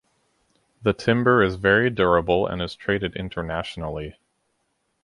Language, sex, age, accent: English, male, 30-39, United States English